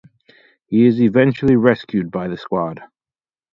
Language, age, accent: English, 30-39, United States English